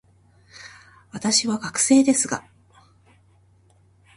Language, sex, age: Japanese, female, 40-49